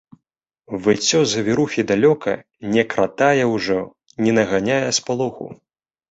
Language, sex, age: Belarusian, male, 19-29